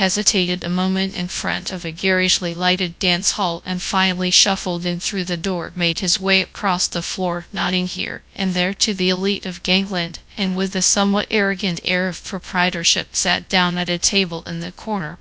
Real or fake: fake